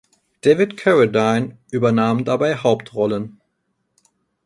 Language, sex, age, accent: German, male, 30-39, Deutschland Deutsch